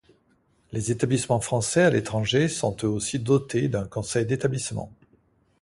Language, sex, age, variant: French, male, 60-69, Français de métropole